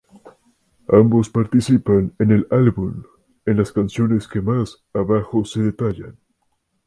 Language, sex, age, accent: Spanish, male, 19-29, Andino-Pacífico: Colombia, Perú, Ecuador, oeste de Bolivia y Venezuela andina